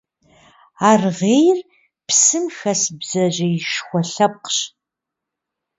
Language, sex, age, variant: Kabardian, female, 50-59, Адыгэбзэ (Къэбэрдей, Кирил, псоми зэдай)